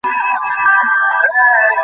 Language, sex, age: Bengali, male, 40-49